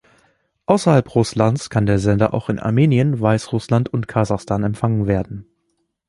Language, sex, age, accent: German, male, 19-29, Deutschland Deutsch